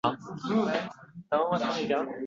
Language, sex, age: Uzbek, male, under 19